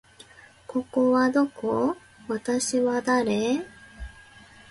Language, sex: Japanese, female